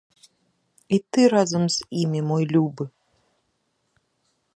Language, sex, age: Belarusian, female, 30-39